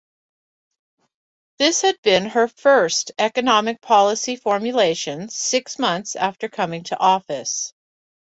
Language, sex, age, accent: English, female, 50-59, United States English